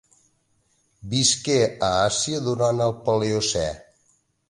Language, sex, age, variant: Catalan, male, 50-59, Nord-Occidental